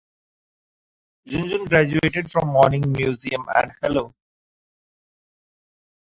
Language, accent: English, India and South Asia (India, Pakistan, Sri Lanka)